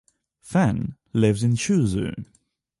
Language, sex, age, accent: English, male, 19-29, England English